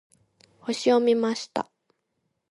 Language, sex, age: Japanese, female, 19-29